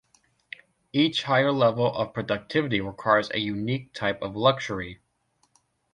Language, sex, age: English, male, 19-29